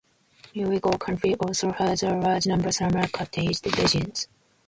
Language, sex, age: English, female, 19-29